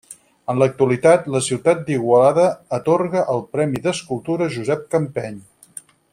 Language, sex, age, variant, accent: Catalan, male, 50-59, Central, central